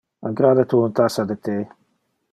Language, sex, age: Interlingua, male, 40-49